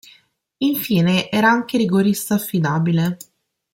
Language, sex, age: Italian, female, 30-39